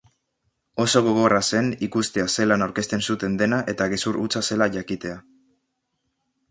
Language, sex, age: Basque, male, under 19